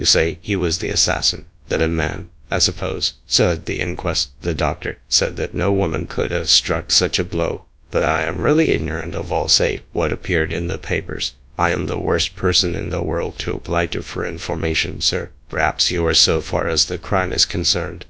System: TTS, GradTTS